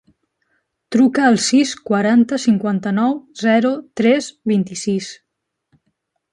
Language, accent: Catalan, valencià